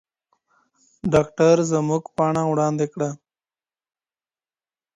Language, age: Pashto, 19-29